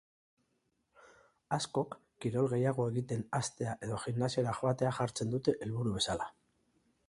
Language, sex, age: Basque, male, 40-49